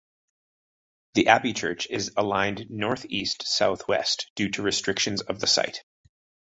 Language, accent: English, Canadian English